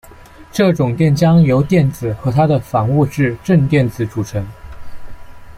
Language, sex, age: Chinese, male, 19-29